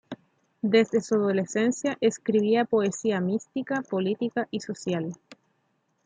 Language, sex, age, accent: Spanish, female, 30-39, Chileno: Chile, Cuyo